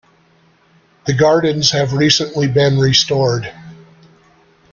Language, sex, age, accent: English, male, 50-59, United States English